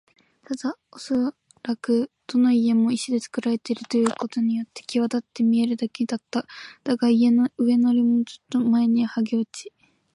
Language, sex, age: Japanese, female, 19-29